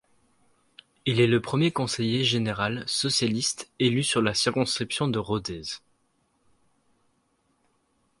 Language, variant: French, Français de métropole